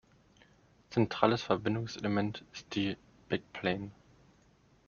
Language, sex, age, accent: German, male, 19-29, Deutschland Deutsch